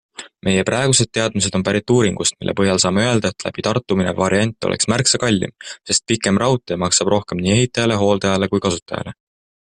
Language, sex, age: Estonian, male, 19-29